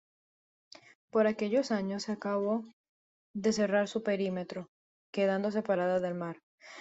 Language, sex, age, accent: Spanish, female, 19-29, Andino-Pacífico: Colombia, Perú, Ecuador, oeste de Bolivia y Venezuela andina